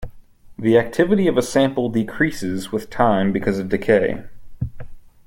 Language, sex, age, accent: English, male, 30-39, United States English